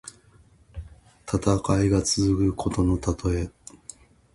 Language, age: Japanese, 60-69